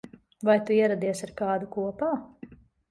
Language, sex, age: Latvian, female, 40-49